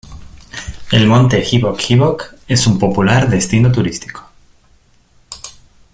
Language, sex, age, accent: Spanish, male, 30-39, España: Centro-Sur peninsular (Madrid, Toledo, Castilla-La Mancha)